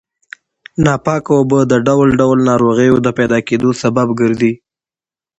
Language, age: Pashto, 19-29